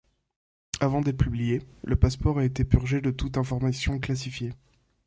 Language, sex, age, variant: French, male, under 19, Français de métropole